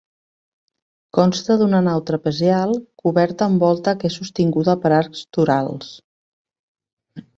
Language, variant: Catalan, Central